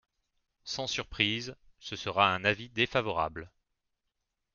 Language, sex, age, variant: French, male, 40-49, Français de métropole